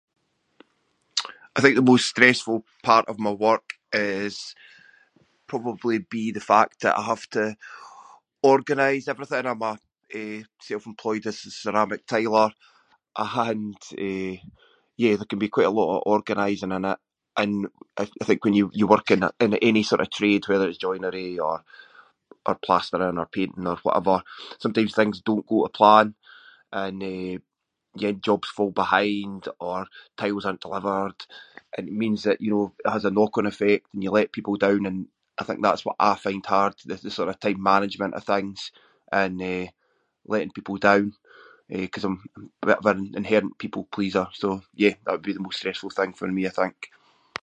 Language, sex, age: Scots, male, 40-49